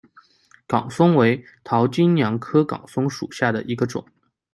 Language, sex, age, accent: Chinese, male, 19-29, 出生地：江苏省